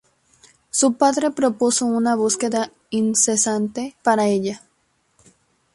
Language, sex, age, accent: Spanish, female, 19-29, México